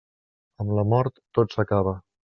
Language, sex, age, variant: Catalan, male, 40-49, Central